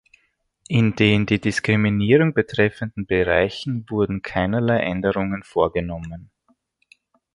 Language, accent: German, Österreichisches Deutsch